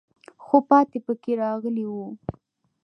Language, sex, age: Pashto, female, 19-29